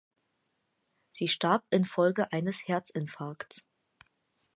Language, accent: German, Deutschland Deutsch; Hochdeutsch